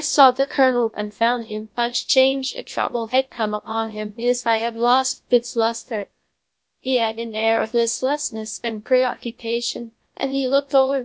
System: TTS, GlowTTS